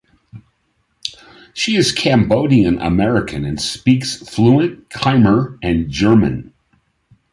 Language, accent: English, United States English